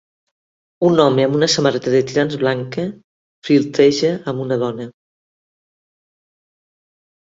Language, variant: Catalan, Nord-Occidental